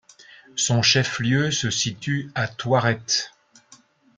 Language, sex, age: French, male, 60-69